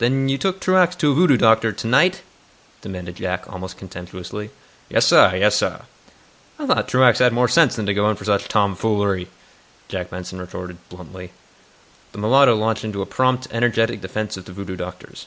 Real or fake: real